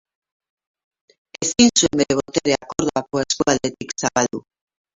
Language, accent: Basque, Mendebalekoa (Araba, Bizkaia, Gipuzkoako mendebaleko herri batzuk)